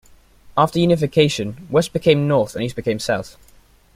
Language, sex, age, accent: English, male, under 19, England English